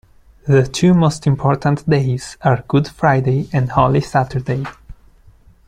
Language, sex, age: English, male, 30-39